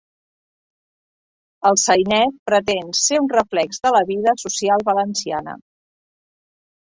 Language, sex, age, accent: Catalan, female, 50-59, Català central